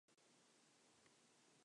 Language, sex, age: English, male, under 19